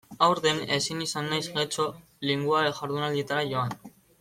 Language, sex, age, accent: Basque, male, 19-29, Mendebalekoa (Araba, Bizkaia, Gipuzkoako mendebaleko herri batzuk)